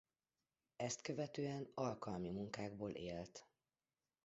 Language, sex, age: Hungarian, female, 40-49